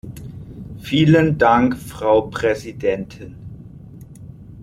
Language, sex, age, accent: German, male, 30-39, Deutschland Deutsch